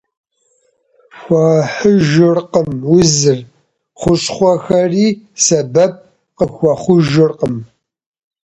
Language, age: Kabardian, 40-49